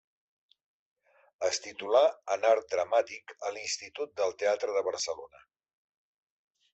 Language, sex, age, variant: Catalan, male, 60-69, Central